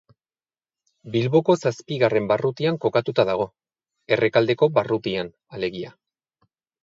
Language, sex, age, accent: Basque, male, 30-39, Erdialdekoa edo Nafarra (Gipuzkoa, Nafarroa)